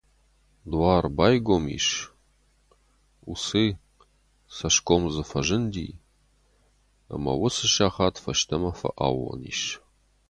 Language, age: Ossetic, 30-39